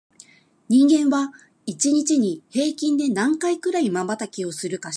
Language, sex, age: Japanese, female, 50-59